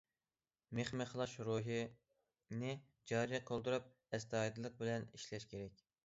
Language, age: Uyghur, 19-29